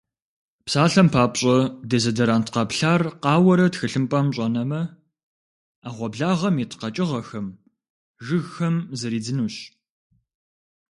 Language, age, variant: Kabardian, 19-29, Адыгэбзэ (Къэбэрдей, Кирил, псоми зэдай)